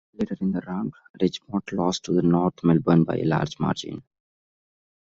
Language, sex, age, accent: English, male, 19-29, India and South Asia (India, Pakistan, Sri Lanka)